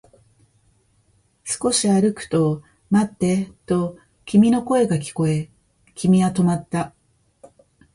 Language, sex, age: Japanese, female, 50-59